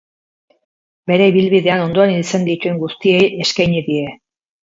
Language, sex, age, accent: Basque, female, 50-59, Erdialdekoa edo Nafarra (Gipuzkoa, Nafarroa)